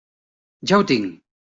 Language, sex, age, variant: Catalan, male, 50-59, Central